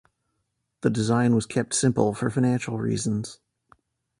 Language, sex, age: English, male, 40-49